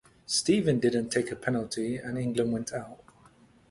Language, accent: English, England English